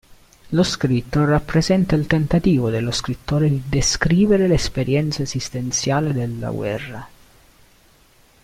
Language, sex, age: Italian, male, 19-29